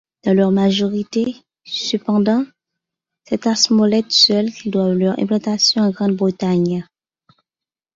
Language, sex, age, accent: French, female, 19-29, Français d’Haïti